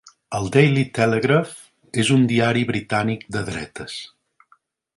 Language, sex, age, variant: Catalan, male, 60-69, Central